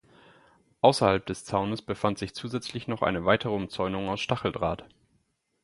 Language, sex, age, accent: German, male, 30-39, Deutschland Deutsch